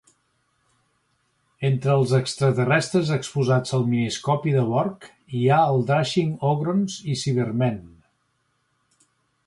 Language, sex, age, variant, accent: Catalan, male, 60-69, Central, central